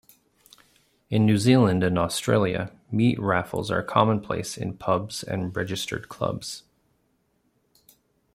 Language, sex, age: English, male, 40-49